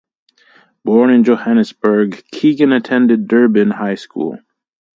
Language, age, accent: English, 30-39, United States English